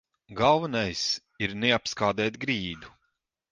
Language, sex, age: Latvian, male, 40-49